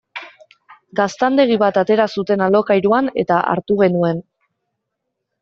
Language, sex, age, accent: Basque, female, 19-29, Erdialdekoa edo Nafarra (Gipuzkoa, Nafarroa)